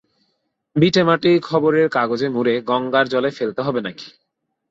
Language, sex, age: Bengali, male, 19-29